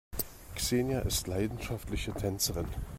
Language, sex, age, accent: German, male, 50-59, Deutschland Deutsch